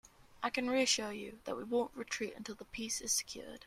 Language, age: English, 19-29